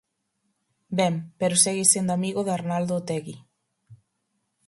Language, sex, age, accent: Galician, female, 19-29, Normativo (estándar)